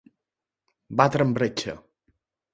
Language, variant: Catalan, Central